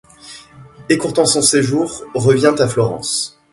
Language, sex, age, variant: French, male, 19-29, Français de métropole